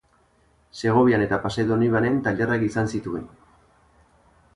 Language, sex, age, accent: Basque, male, 40-49, Erdialdekoa edo Nafarra (Gipuzkoa, Nafarroa)